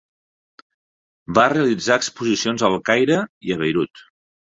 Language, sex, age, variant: Catalan, male, 40-49, Central